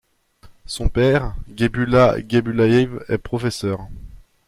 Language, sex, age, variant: French, male, 19-29, Français de métropole